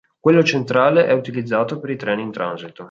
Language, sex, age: Italian, male, 19-29